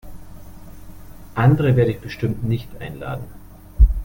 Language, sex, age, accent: German, male, 40-49, Deutschland Deutsch